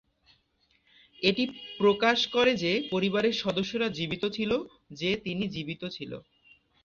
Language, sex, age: Bengali, male, 19-29